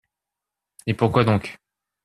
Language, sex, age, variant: French, male, 30-39, Français de métropole